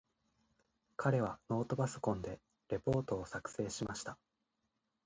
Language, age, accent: Japanese, 19-29, 標準語